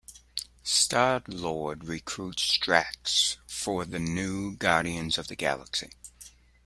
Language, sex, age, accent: English, male, 50-59, United States English